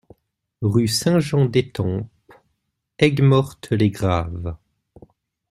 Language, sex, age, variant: French, male, 19-29, Français de métropole